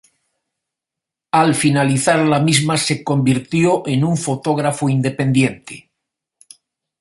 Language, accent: Spanish, España: Norte peninsular (Asturias, Castilla y León, Cantabria, País Vasco, Navarra, Aragón, La Rioja, Guadalajara, Cuenca)